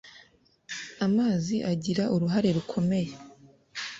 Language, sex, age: Kinyarwanda, female, 19-29